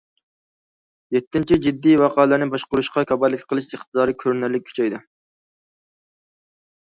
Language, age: Uyghur, 19-29